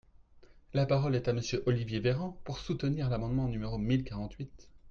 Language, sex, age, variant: French, male, 30-39, Français de métropole